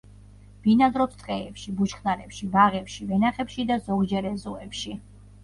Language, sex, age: Georgian, female, 40-49